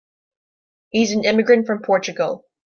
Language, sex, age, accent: English, female, under 19, United States English